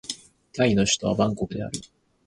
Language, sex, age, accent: Japanese, male, 19-29, 標準語